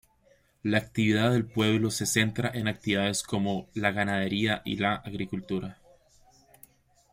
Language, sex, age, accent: Spanish, male, 19-29, América central